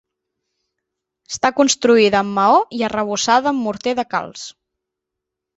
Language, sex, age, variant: Catalan, female, 19-29, Nord-Occidental